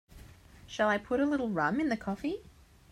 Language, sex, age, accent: English, female, 19-29, Australian English